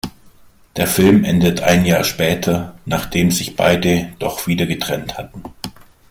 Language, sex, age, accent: German, male, 40-49, Deutschland Deutsch